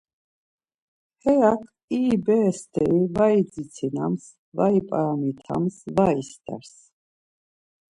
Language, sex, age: Laz, female, 50-59